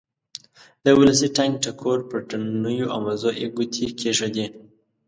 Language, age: Pashto, 19-29